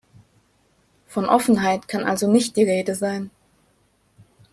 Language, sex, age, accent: German, female, 19-29, Deutschland Deutsch